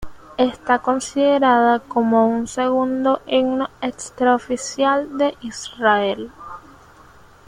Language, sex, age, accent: Spanish, female, under 19, Caribe: Cuba, Venezuela, Puerto Rico, República Dominicana, Panamá, Colombia caribeña, México caribeño, Costa del golfo de México